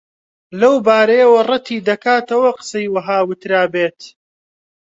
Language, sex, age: Central Kurdish, male, 19-29